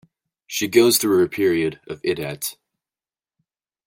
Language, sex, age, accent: English, male, 30-39, United States English